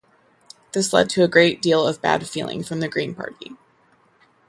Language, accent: English, United States English